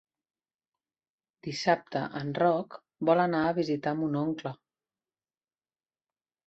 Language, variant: Catalan, Central